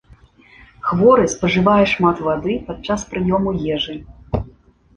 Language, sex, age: Belarusian, female, 40-49